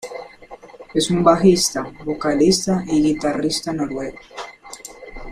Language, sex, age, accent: Spanish, male, under 19, Andino-Pacífico: Colombia, Perú, Ecuador, oeste de Bolivia y Venezuela andina